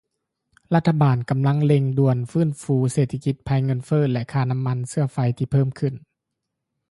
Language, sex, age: Lao, male, 30-39